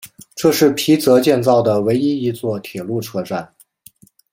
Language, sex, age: Chinese, male, 30-39